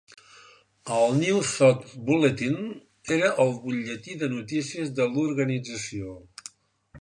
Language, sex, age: Catalan, male, 60-69